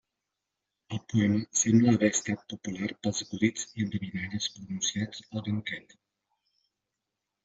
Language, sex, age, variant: Catalan, male, 40-49, Central